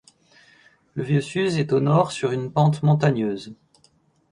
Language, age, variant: French, 19-29, Français de métropole